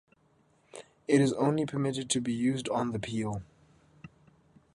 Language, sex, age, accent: English, male, 19-29, Southern African (South Africa, Zimbabwe, Namibia)